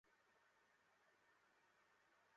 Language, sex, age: Bengali, male, 19-29